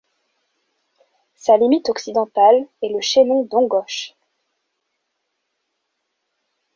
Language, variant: French, Français de métropole